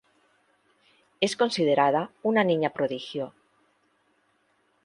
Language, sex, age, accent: Spanish, female, 50-59, España: Centro-Sur peninsular (Madrid, Toledo, Castilla-La Mancha)